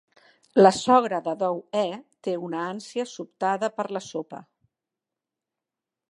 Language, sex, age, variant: Catalan, female, 50-59, Central